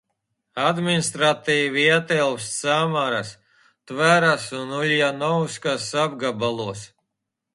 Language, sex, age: Latvian, male, 40-49